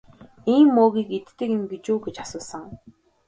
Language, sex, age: Mongolian, female, 19-29